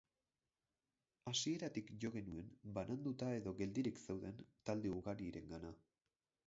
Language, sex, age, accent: Basque, male, 19-29, Erdialdekoa edo Nafarra (Gipuzkoa, Nafarroa)